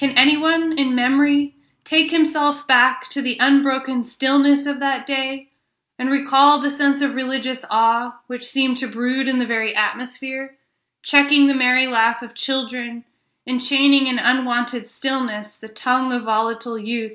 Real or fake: real